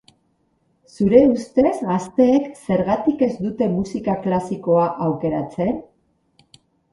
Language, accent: Basque, Mendebalekoa (Araba, Bizkaia, Gipuzkoako mendebaleko herri batzuk)